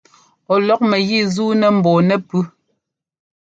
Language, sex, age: Ngomba, female, 30-39